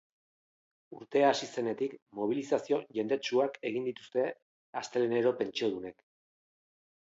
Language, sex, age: Basque, male, 50-59